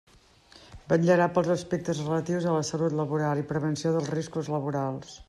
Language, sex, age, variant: Catalan, female, 50-59, Central